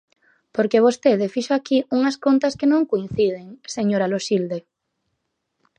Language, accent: Galician, Oriental (común en zona oriental); Normativo (estándar)